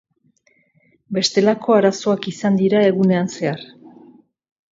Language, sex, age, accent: Basque, female, 50-59, Erdialdekoa edo Nafarra (Gipuzkoa, Nafarroa)